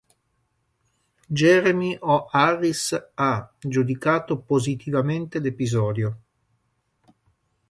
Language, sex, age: Italian, male, 50-59